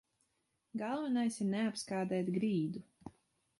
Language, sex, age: Latvian, female, 19-29